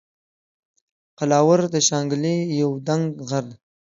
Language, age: Pashto, 19-29